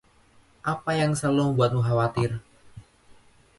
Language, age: Indonesian, 19-29